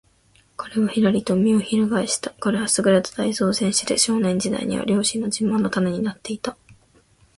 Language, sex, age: Japanese, female, under 19